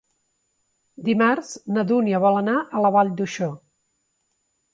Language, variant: Catalan, Central